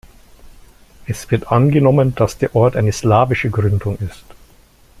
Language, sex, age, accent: German, male, 50-59, Deutschland Deutsch